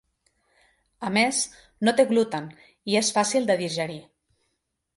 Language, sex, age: Catalan, female, 30-39